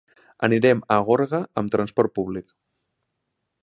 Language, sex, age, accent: Catalan, male, 19-29, Ebrenc